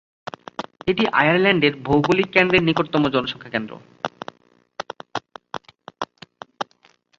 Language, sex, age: Bengali, male, 19-29